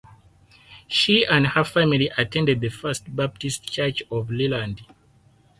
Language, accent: English, Southern African (South Africa, Zimbabwe, Namibia)